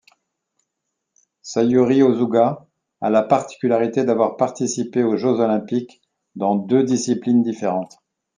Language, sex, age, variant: French, male, 50-59, Français de métropole